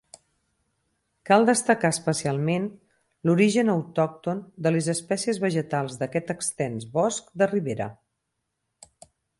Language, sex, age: Catalan, female, 50-59